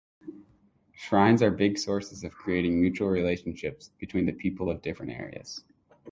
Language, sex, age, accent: English, male, 19-29, United States English